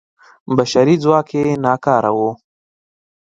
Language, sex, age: Pashto, male, 19-29